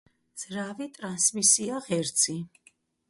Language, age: Georgian, 40-49